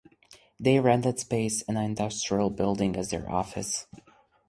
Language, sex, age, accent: English, male, 19-29, United States English